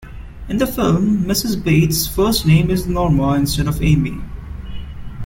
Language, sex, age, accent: English, male, 19-29, India and South Asia (India, Pakistan, Sri Lanka)